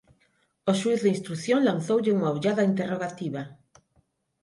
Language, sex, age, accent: Galician, female, 50-59, Neofalante